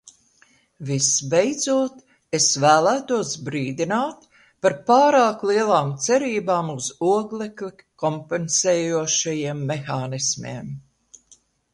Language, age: Latvian, 80-89